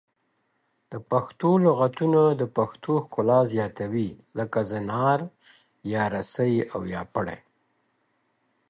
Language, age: Pashto, 50-59